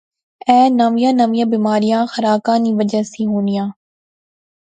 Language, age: Pahari-Potwari, 19-29